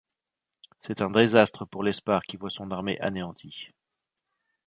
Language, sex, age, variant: French, male, 40-49, Français de métropole